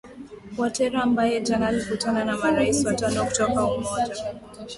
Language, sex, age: Swahili, female, under 19